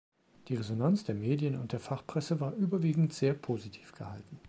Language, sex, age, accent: German, male, 40-49, Deutschland Deutsch